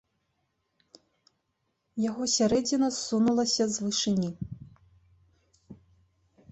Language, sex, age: Belarusian, female, 19-29